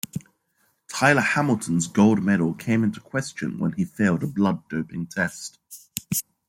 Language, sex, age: English, male, 19-29